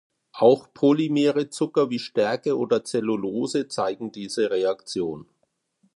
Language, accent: German, Deutschland Deutsch